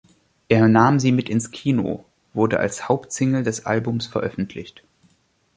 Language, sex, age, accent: German, male, 19-29, Deutschland Deutsch